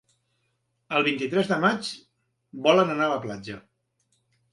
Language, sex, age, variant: Catalan, male, 40-49, Central